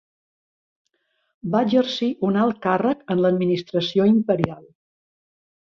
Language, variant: Catalan, Central